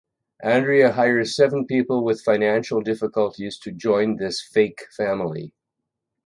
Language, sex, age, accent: English, male, 70-79, Canadian English